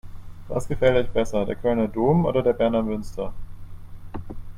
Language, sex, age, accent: German, male, 19-29, Deutschland Deutsch